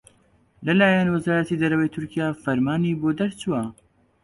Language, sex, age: Central Kurdish, male, 19-29